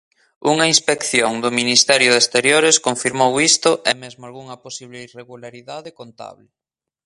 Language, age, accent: Galician, 30-39, Atlántico (seseo e gheada)